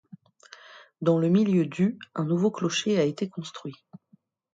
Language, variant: French, Français de métropole